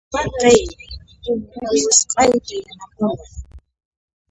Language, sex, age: Puno Quechua, female, 30-39